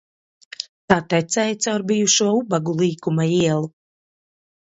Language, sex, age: Latvian, female, 30-39